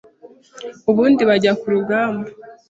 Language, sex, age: Kinyarwanda, female, 19-29